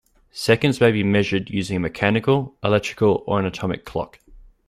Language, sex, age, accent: English, male, 19-29, Australian English